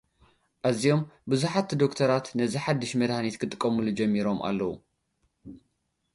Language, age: Tigrinya, 19-29